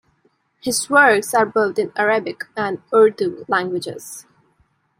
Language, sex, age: English, female, 19-29